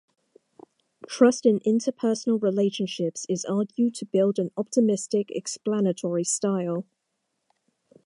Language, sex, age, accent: English, female, 19-29, England English